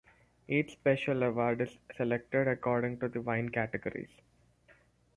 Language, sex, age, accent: English, male, under 19, India and South Asia (India, Pakistan, Sri Lanka)